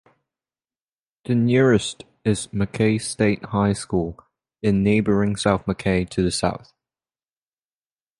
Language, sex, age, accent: English, male, 19-29, England English; Singaporean English